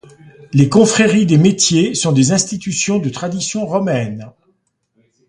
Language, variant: French, Français de métropole